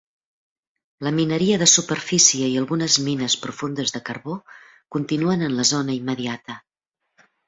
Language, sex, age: Catalan, female, 60-69